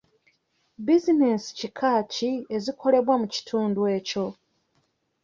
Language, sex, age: Ganda, female, 30-39